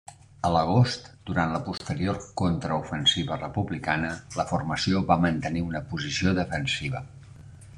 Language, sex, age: Catalan, male, 50-59